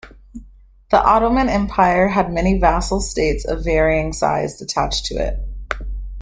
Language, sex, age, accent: English, female, 19-29, United States English